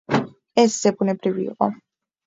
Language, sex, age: Georgian, female, under 19